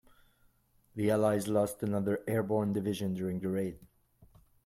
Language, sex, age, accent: English, male, 40-49, Canadian English